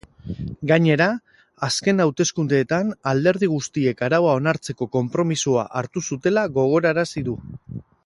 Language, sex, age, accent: Basque, male, 30-39, Mendebalekoa (Araba, Bizkaia, Gipuzkoako mendebaleko herri batzuk)